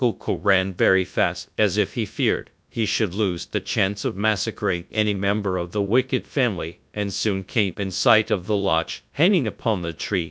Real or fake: fake